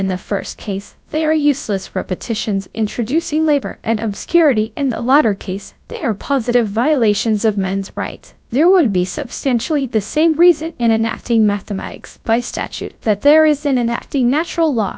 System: TTS, GradTTS